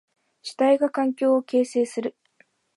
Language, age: Japanese, 19-29